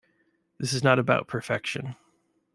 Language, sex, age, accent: English, male, 30-39, Canadian English